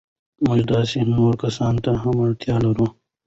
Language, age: Pashto, 19-29